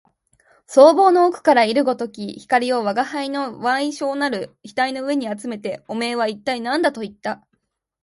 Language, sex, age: Japanese, female, 19-29